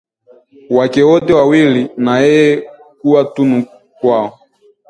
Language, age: Swahili, 19-29